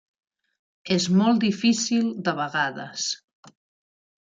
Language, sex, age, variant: Catalan, female, 50-59, Central